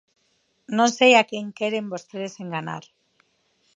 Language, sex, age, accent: Galician, female, 30-39, Normativo (estándar)